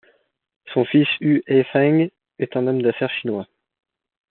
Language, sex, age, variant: French, male, 19-29, Français de métropole